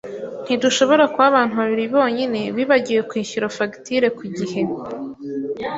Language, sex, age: Kinyarwanda, female, 19-29